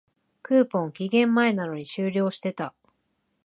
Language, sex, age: Japanese, female, 40-49